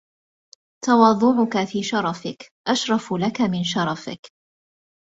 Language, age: Arabic, 30-39